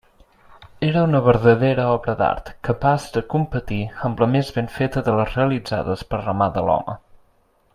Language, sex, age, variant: Catalan, male, 19-29, Central